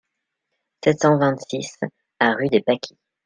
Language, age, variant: French, 19-29, Français de métropole